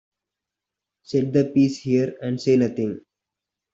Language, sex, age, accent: English, male, 19-29, India and South Asia (India, Pakistan, Sri Lanka)